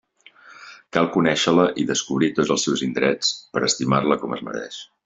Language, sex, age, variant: Catalan, male, 40-49, Central